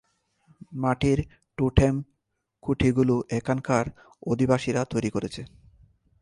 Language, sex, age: Bengali, male, 30-39